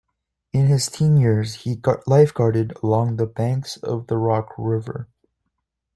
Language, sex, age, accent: English, male, 19-29, Canadian English